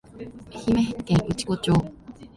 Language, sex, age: Japanese, female, 19-29